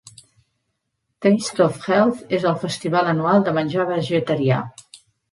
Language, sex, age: Catalan, female, 50-59